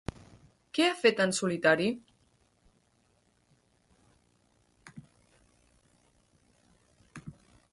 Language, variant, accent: Catalan, Central, central